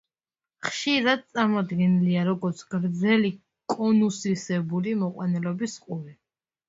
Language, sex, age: Georgian, female, under 19